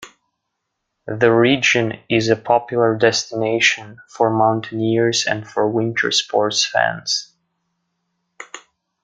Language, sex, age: English, male, 30-39